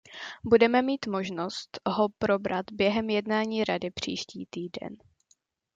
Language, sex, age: Czech, female, under 19